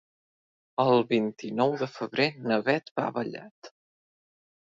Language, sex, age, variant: Catalan, male, under 19, Central